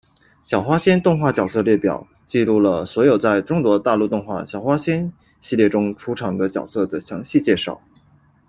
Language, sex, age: Chinese, male, 19-29